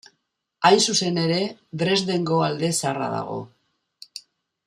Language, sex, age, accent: Basque, female, 60-69, Mendebalekoa (Araba, Bizkaia, Gipuzkoako mendebaleko herri batzuk)